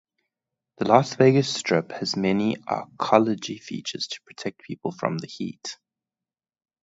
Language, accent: English, Southern African (South Africa, Zimbabwe, Namibia)